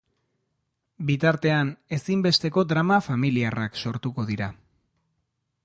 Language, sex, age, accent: Basque, male, 30-39, Erdialdekoa edo Nafarra (Gipuzkoa, Nafarroa)